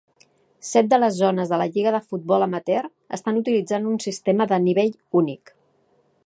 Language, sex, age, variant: Catalan, female, 50-59, Central